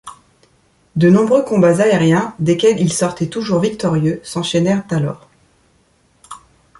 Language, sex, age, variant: French, female, 30-39, Français de métropole